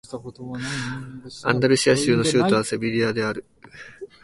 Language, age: Japanese, 19-29